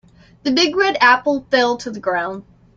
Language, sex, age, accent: English, female, 19-29, United States English